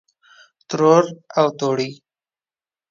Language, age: Pashto, 30-39